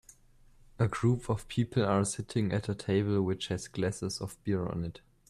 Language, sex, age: English, male, under 19